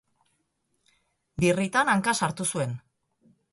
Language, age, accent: Basque, 50-59, Erdialdekoa edo Nafarra (Gipuzkoa, Nafarroa)